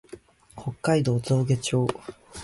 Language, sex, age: Japanese, male, 19-29